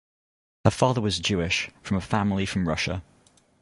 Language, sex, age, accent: English, male, 30-39, England English